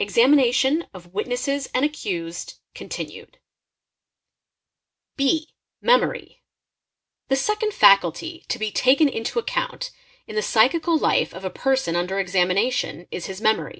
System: none